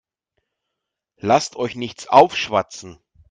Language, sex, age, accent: German, male, 40-49, Deutschland Deutsch